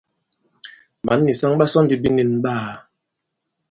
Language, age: Bankon, 40-49